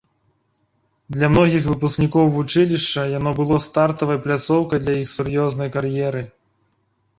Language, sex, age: Belarusian, male, 30-39